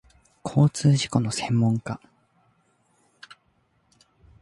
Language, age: Japanese, 19-29